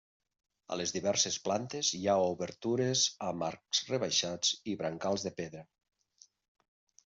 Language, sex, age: Catalan, male, 40-49